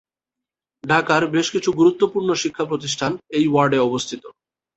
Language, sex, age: Bengali, male, 19-29